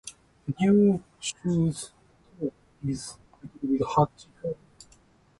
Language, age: Japanese, 30-39